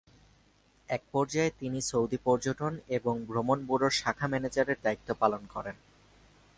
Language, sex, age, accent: Bengali, male, 19-29, শুদ্ধ